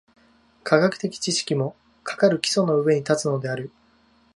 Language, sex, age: Japanese, male, 19-29